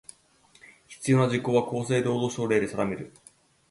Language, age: Japanese, 30-39